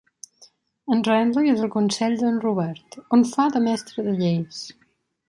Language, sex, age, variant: Catalan, female, 19-29, Central